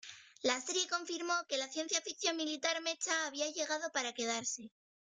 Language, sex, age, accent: Spanish, female, under 19, España: Norte peninsular (Asturias, Castilla y León, Cantabria, País Vasco, Navarra, Aragón, La Rioja, Guadalajara, Cuenca)